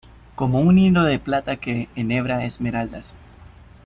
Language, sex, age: Spanish, male, 30-39